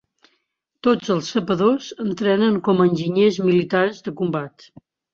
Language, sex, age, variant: Catalan, female, 70-79, Central